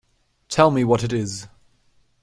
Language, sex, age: English, male, 19-29